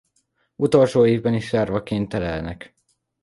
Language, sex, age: Hungarian, male, under 19